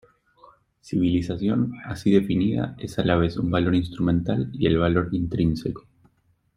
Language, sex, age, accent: Spanish, male, 19-29, Rioplatense: Argentina, Uruguay, este de Bolivia, Paraguay